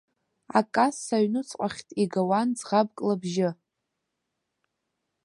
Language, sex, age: Abkhazian, female, under 19